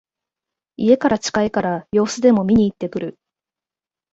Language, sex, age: Japanese, female, 19-29